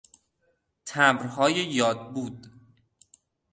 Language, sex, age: Persian, male, 19-29